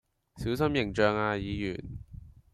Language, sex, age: Cantonese, male, under 19